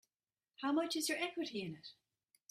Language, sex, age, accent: English, female, 30-39, Irish English